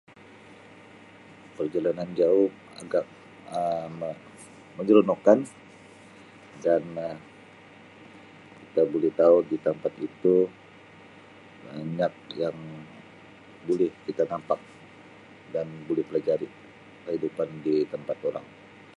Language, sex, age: Sabah Malay, male, 40-49